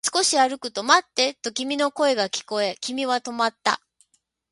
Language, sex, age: Japanese, female, 60-69